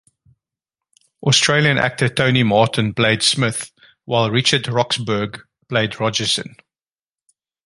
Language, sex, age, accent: English, male, 40-49, Southern African (South Africa, Zimbabwe, Namibia)